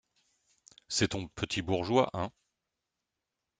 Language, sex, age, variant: French, male, 50-59, Français de métropole